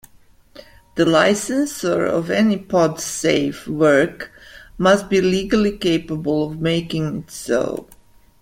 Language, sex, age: English, female, 50-59